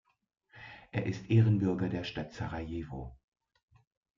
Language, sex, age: German, female, 50-59